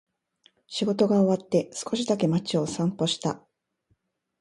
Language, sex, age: Japanese, female, 40-49